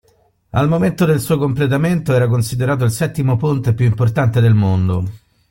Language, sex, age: Italian, male, 40-49